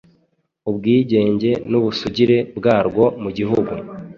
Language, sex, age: Kinyarwanda, male, 40-49